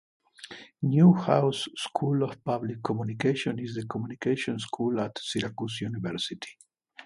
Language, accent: English, England English